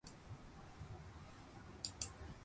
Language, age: Japanese, 30-39